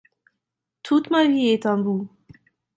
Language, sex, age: French, female, 30-39